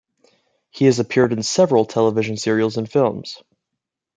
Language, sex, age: English, male, under 19